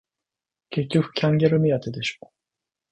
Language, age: Japanese, 19-29